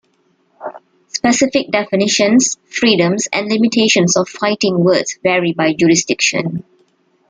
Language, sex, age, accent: English, female, 30-39, Malaysian English